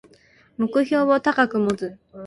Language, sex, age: Japanese, female, 19-29